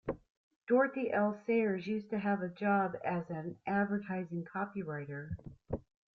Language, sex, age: English, female, 50-59